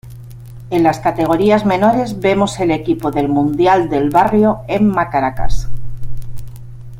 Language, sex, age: Spanish, female, 40-49